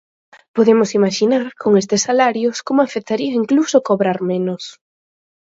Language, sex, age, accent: Galician, female, 19-29, Central (gheada); Oriental (común en zona oriental)